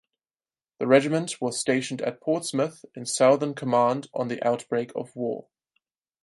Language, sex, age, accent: English, male, 19-29, England English; German English